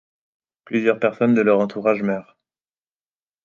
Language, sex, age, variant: French, male, 19-29, Français de métropole